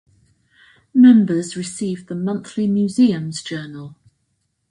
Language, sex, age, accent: English, female, 60-69, England English